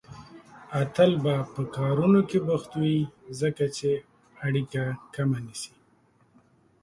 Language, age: Pashto, 40-49